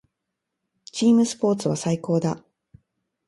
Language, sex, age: Japanese, female, 40-49